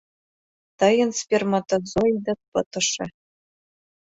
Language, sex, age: Mari, female, 19-29